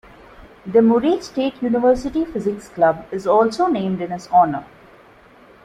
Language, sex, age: English, female, 30-39